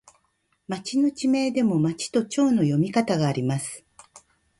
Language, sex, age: Japanese, female, 50-59